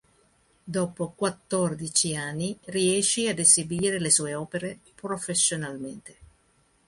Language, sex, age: Italian, female, 50-59